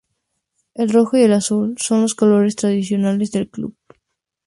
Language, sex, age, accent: Spanish, female, 19-29, México